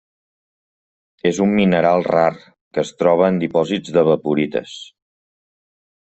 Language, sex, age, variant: Catalan, male, 40-49, Central